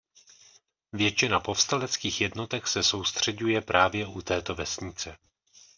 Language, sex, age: Czech, male, 40-49